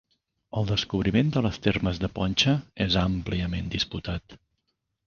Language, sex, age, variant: Catalan, male, 40-49, Central